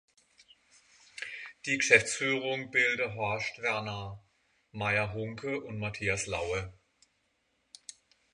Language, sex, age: German, male, 50-59